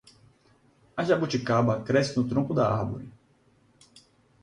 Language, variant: Portuguese, Portuguese (Brasil)